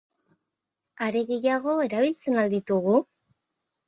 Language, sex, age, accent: Basque, female, 19-29, Nafar-lapurtarra edo Zuberotarra (Lapurdi, Nafarroa Beherea, Zuberoa)